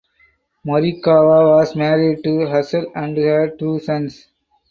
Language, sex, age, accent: English, male, 30-39, India and South Asia (India, Pakistan, Sri Lanka)